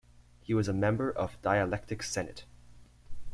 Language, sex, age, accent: English, male, under 19, Canadian English